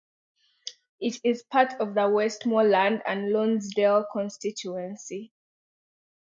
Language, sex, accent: English, female, Ugandan english